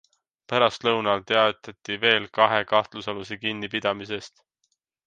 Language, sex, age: Estonian, male, 19-29